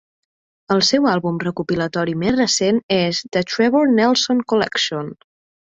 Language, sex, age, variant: Catalan, female, 19-29, Central